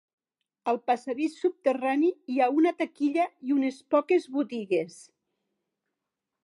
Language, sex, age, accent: Catalan, female, 60-69, occidental